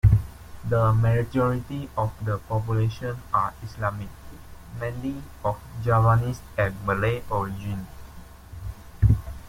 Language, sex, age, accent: English, male, 19-29, Malaysian English